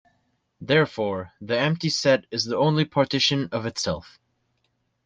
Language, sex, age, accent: English, male, under 19, United States English